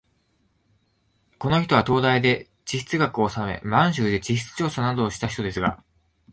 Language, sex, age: Japanese, male, 19-29